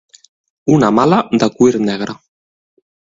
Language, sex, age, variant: Catalan, male, 30-39, Central